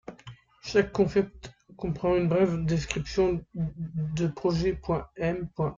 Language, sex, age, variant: French, female, 30-39, Français de métropole